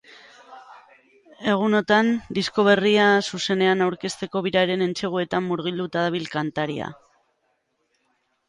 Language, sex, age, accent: Basque, female, 40-49, Mendebalekoa (Araba, Bizkaia, Gipuzkoako mendebaleko herri batzuk)